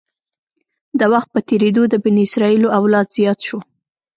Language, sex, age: Pashto, female, 19-29